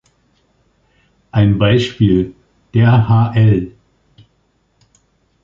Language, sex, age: German, male, 60-69